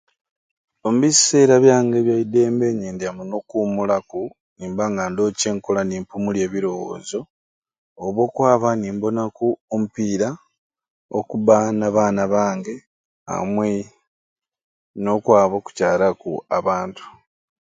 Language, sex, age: Ruuli, male, 30-39